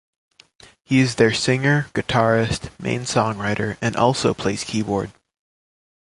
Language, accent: English, United States English